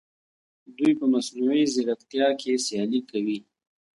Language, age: Pashto, 30-39